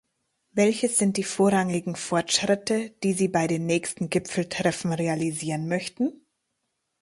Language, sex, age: German, female, 30-39